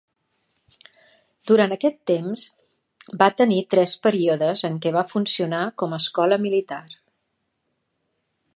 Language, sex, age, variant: Catalan, female, 50-59, Central